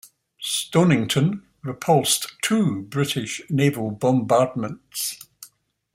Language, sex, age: English, male, 70-79